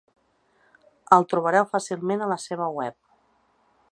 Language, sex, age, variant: Catalan, female, 40-49, Central